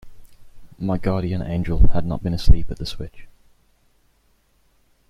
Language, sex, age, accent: English, male, 19-29, England English